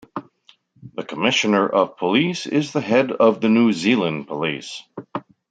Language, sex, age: English, male, 60-69